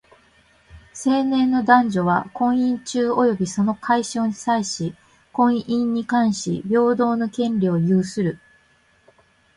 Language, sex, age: Japanese, female, 50-59